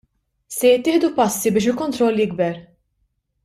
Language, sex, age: Maltese, female, 19-29